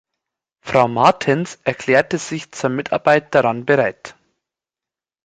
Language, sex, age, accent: German, male, 30-39, Deutschland Deutsch